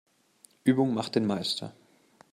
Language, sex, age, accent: German, male, 19-29, Deutschland Deutsch